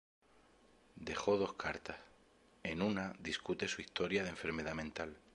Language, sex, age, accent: Spanish, male, 30-39, España: Sur peninsular (Andalucia, Extremadura, Murcia)